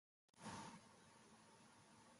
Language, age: Basque, under 19